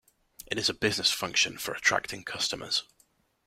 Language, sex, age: English, male, 19-29